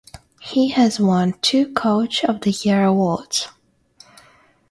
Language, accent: English, United States English; England English